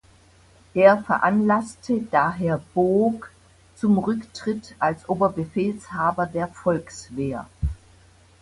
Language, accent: German, Deutschland Deutsch